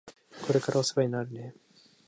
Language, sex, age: Japanese, male, 19-29